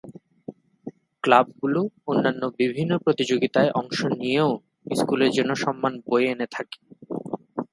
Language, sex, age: Bengali, male, 30-39